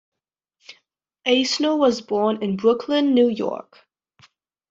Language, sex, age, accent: English, female, under 19, Canadian English